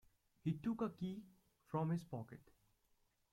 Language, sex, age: English, male, under 19